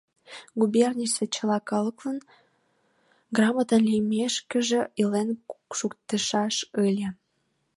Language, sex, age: Mari, female, 19-29